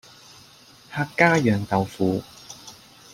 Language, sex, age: Cantonese, male, 19-29